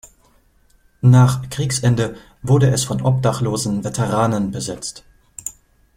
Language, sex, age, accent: German, male, 30-39, Deutschland Deutsch